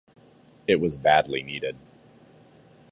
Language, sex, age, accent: English, male, 30-39, United States English